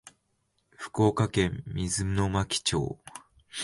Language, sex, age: Japanese, male, 19-29